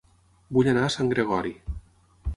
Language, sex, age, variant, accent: Catalan, male, 40-49, Tortosí, nord-occidental; Tortosí